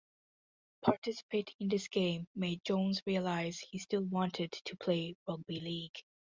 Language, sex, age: English, female, under 19